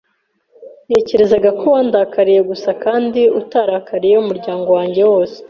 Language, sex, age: Kinyarwanda, female, 19-29